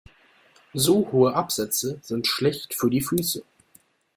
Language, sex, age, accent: German, male, under 19, Deutschland Deutsch